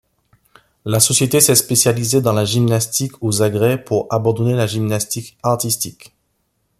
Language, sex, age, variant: French, male, 30-39, Français des départements et régions d'outre-mer